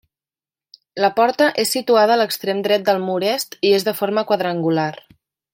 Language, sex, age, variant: Catalan, female, 19-29, Central